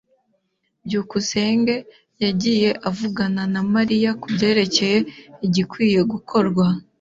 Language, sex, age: Kinyarwanda, female, 19-29